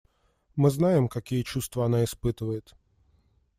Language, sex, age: Russian, male, 19-29